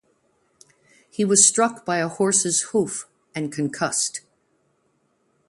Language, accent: English, United States English